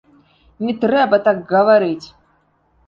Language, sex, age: Belarusian, female, 19-29